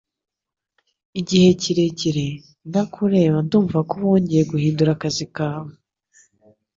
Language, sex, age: Kinyarwanda, female, 19-29